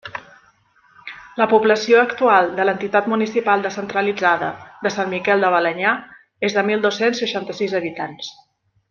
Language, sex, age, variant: Catalan, female, 40-49, Central